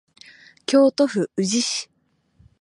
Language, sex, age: Japanese, female, 19-29